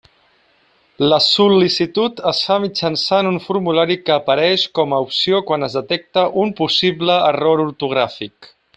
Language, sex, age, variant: Catalan, male, 30-39, Central